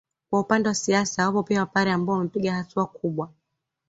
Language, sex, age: Swahili, female, 19-29